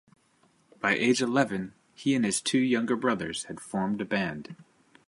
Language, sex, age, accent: English, male, 30-39, United States English